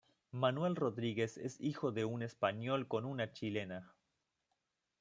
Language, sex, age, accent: Spanish, male, 30-39, Rioplatense: Argentina, Uruguay, este de Bolivia, Paraguay